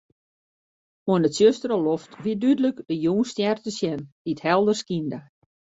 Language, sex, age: Western Frisian, female, 50-59